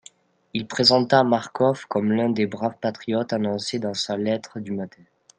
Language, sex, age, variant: French, male, 19-29, Français de métropole